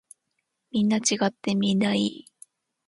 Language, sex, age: Japanese, female, 19-29